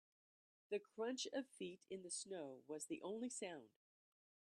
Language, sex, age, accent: English, female, 60-69, United States English